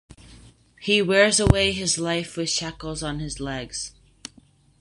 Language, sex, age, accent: English, male, under 19, United States English